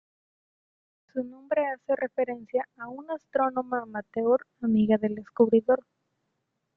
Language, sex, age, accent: Spanish, female, 19-29, México